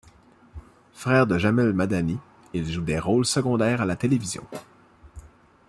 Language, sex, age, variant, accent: French, male, 30-39, Français d'Amérique du Nord, Français du Canada